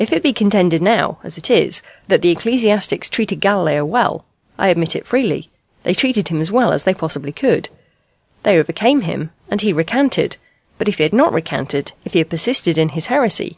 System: none